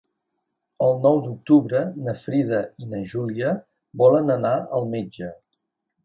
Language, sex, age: Catalan, male, 50-59